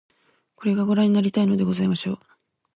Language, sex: Japanese, female